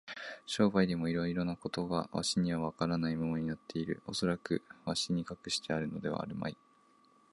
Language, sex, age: Japanese, male, 19-29